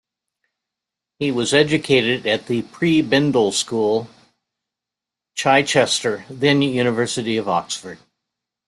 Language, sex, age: English, male, 70-79